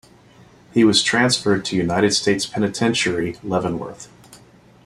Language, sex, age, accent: English, male, 40-49, United States English